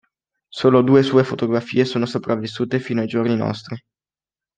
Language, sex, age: Italian, male, under 19